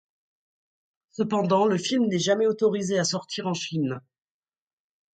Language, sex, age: French, female, 60-69